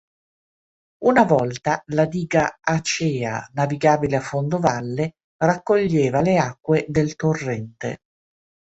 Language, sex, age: Italian, female, 50-59